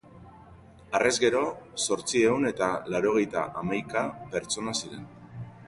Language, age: Basque, under 19